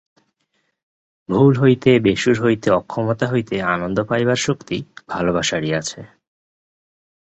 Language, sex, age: Bengali, male, 19-29